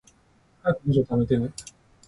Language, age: Japanese, 30-39